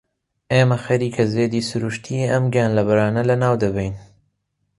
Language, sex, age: Central Kurdish, male, 19-29